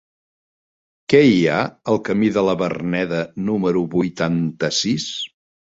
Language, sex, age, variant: Catalan, male, 60-69, Central